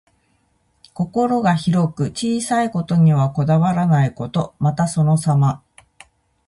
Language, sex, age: Japanese, female, 40-49